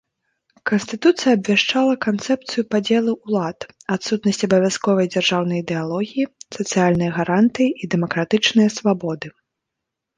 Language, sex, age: Belarusian, female, 19-29